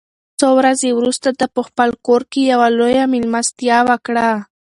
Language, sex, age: Pashto, female, under 19